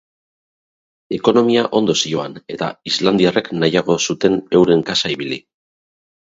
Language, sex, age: Basque, male, 30-39